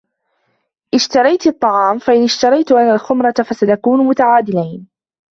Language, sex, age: Arabic, female, 19-29